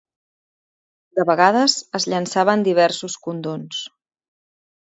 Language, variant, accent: Catalan, Central, central